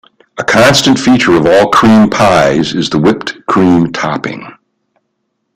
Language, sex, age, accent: English, male, 60-69, United States English